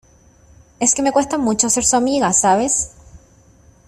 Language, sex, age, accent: Spanish, female, 19-29, Chileno: Chile, Cuyo